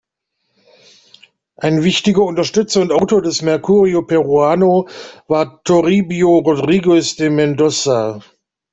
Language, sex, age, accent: German, male, 50-59, Deutschland Deutsch